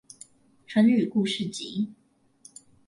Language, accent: Chinese, 出生地：臺北市